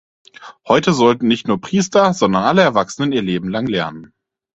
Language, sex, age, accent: German, male, 19-29, Deutschland Deutsch